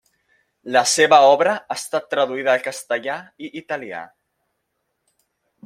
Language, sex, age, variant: Catalan, male, under 19, Central